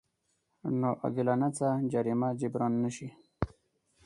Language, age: Pashto, 19-29